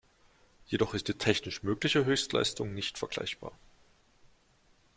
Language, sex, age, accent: German, male, 50-59, Deutschland Deutsch